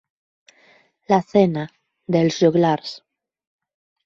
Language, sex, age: Galician, female, 30-39